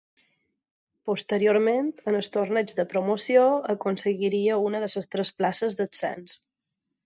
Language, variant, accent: Catalan, Balear, balear; mallorquí